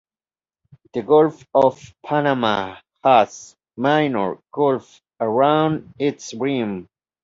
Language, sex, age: English, male, 30-39